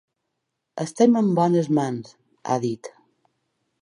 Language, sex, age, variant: Catalan, female, 40-49, Balear